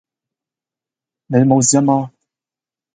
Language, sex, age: Cantonese, male, under 19